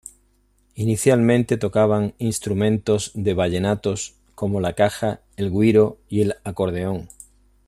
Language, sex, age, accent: Spanish, male, 50-59, España: Sur peninsular (Andalucia, Extremadura, Murcia)